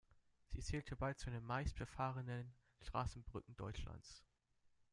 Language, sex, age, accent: German, male, under 19, Deutschland Deutsch